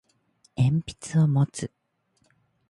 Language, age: Japanese, 19-29